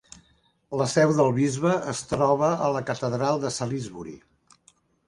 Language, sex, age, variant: Catalan, male, 60-69, Central